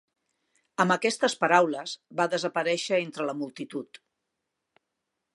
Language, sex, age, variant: Catalan, female, 60-69, Central